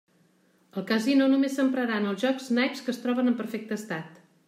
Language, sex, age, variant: Catalan, female, 40-49, Central